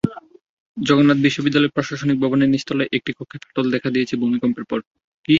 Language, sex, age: Bengali, male, 19-29